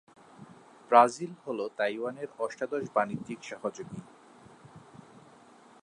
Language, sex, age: Bengali, male, 30-39